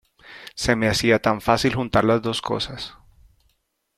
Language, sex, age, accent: Spanish, male, 30-39, Caribe: Cuba, Venezuela, Puerto Rico, República Dominicana, Panamá, Colombia caribeña, México caribeño, Costa del golfo de México